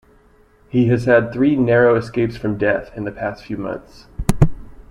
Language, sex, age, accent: English, male, 19-29, United States English